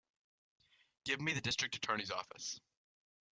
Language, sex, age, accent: English, male, under 19, United States English